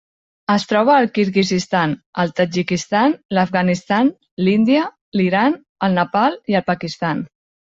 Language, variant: Catalan, Central